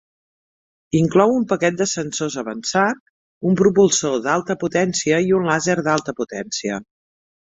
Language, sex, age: Catalan, female, 50-59